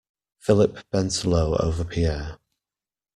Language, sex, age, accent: English, male, 30-39, England English